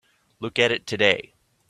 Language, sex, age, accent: English, male, 40-49, United States English